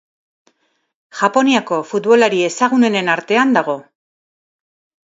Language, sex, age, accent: Basque, female, 50-59, Mendebalekoa (Araba, Bizkaia, Gipuzkoako mendebaleko herri batzuk)